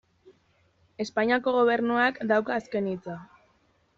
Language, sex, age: Basque, female, 19-29